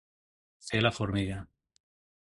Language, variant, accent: Catalan, Nord-Occidental, nord-occidental